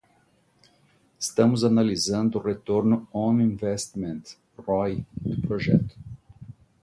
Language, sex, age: Portuguese, male, 50-59